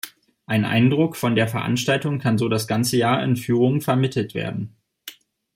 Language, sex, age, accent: German, male, 30-39, Deutschland Deutsch